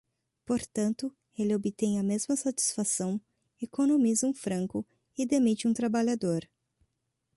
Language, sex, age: Portuguese, female, 30-39